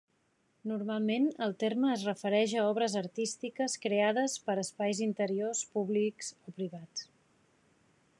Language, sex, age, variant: Catalan, female, 40-49, Central